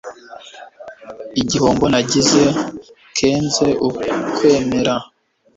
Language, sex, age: Kinyarwanda, male, under 19